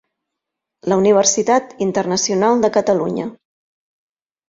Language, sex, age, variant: Catalan, female, 40-49, Central